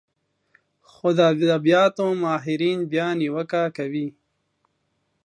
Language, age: Pashto, 19-29